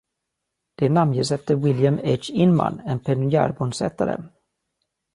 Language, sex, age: Swedish, male, 40-49